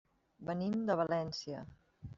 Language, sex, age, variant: Catalan, female, 30-39, Central